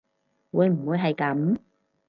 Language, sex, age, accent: Cantonese, female, 30-39, 广州音